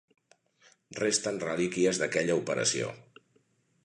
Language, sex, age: Catalan, male, 60-69